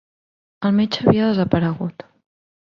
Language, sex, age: Catalan, female, 19-29